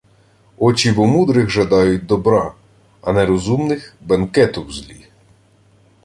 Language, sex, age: Ukrainian, male, 30-39